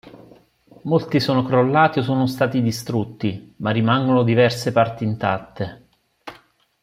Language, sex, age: Italian, male, 40-49